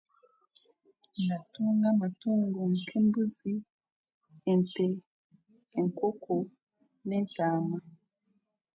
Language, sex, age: Chiga, female, 19-29